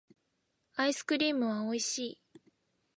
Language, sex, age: Japanese, female, 19-29